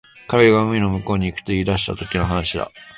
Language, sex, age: Japanese, male, 19-29